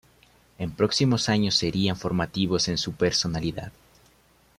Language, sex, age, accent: Spanish, male, under 19, Andino-Pacífico: Colombia, Perú, Ecuador, oeste de Bolivia y Venezuela andina